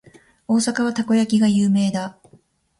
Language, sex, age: Japanese, female, 40-49